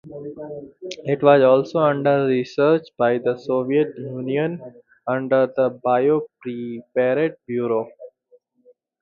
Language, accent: English, United States English